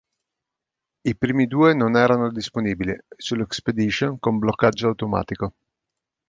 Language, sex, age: Italian, male, 50-59